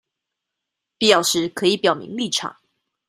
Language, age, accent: Chinese, 19-29, 出生地：臺北市